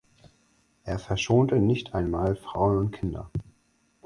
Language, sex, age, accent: German, male, 19-29, Deutschland Deutsch